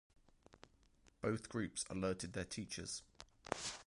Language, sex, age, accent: English, male, 40-49, England English